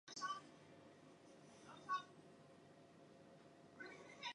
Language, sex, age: English, female, 19-29